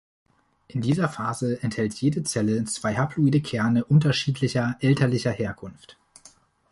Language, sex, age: German, male, 19-29